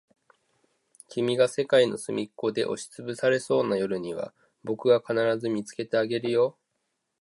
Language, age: Japanese, 30-39